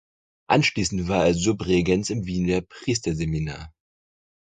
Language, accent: German, Deutschland Deutsch